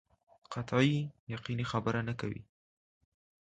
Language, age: Pashto, under 19